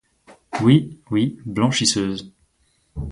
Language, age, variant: French, 19-29, Français de métropole